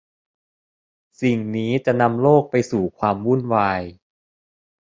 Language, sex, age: Thai, male, 19-29